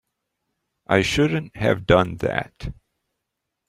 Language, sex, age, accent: English, male, 50-59, United States English